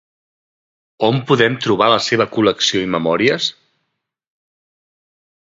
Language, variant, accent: Catalan, Septentrional, septentrional